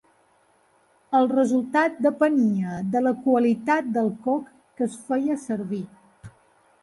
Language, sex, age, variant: Catalan, female, 50-59, Balear